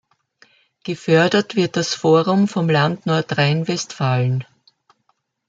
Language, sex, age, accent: German, female, 70-79, Österreichisches Deutsch